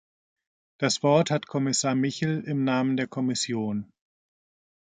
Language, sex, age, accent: German, male, 50-59, Deutschland Deutsch